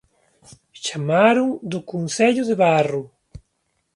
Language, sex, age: Galician, male, 40-49